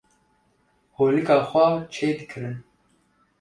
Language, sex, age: Kurdish, male, 19-29